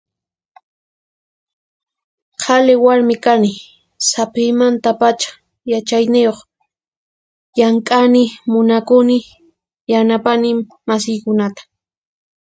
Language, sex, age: Puno Quechua, female, 19-29